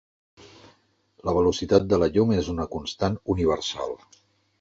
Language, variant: Catalan, Central